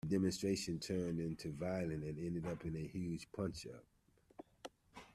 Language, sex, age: English, male, 50-59